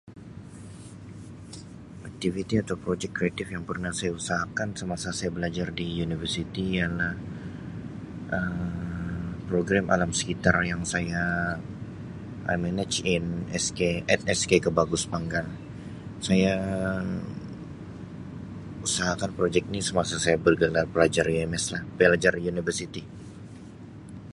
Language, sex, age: Sabah Malay, male, 19-29